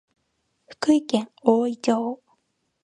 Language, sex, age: Japanese, female, 19-29